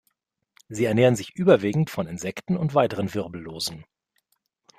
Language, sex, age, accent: German, male, 40-49, Deutschland Deutsch